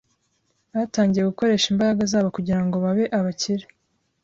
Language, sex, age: Kinyarwanda, female, 19-29